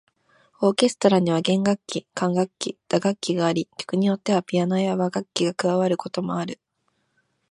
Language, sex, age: Japanese, female, 19-29